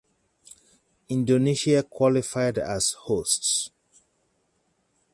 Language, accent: English, Canadian English